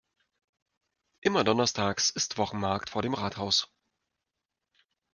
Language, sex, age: German, male, 40-49